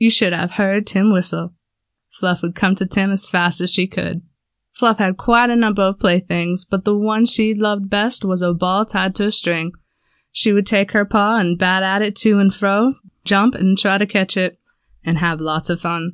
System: none